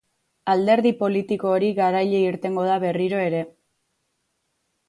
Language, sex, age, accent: Basque, female, 19-29, Mendebalekoa (Araba, Bizkaia, Gipuzkoako mendebaleko herri batzuk)